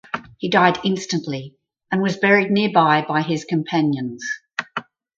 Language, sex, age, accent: English, female, 60-69, Australian English